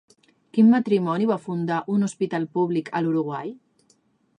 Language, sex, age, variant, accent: Catalan, female, 30-39, Central, central